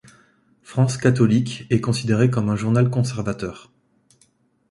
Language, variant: French, Français de métropole